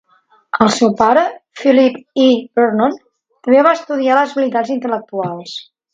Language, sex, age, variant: Catalan, female, 50-59, Central